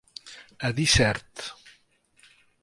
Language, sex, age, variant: Catalan, male, 50-59, Central